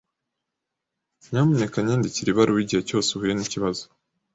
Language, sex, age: Kinyarwanda, male, 19-29